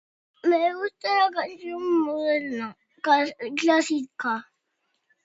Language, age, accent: Spanish, under 19, Andino-Pacífico: Colombia, Perú, Ecuador, oeste de Bolivia y Venezuela andina